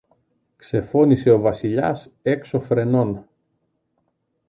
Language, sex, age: Greek, male, 40-49